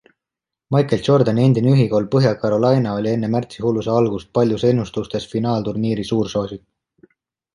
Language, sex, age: Estonian, male, 19-29